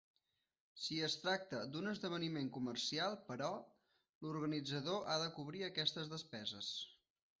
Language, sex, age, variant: Catalan, male, 30-39, Central